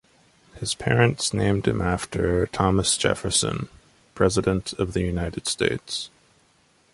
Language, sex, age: English, male, 19-29